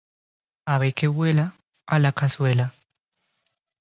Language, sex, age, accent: Spanish, male, 19-29, Andino-Pacífico: Colombia, Perú, Ecuador, oeste de Bolivia y Venezuela andina